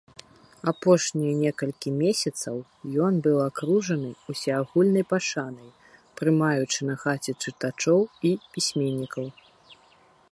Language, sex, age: Belarusian, female, 30-39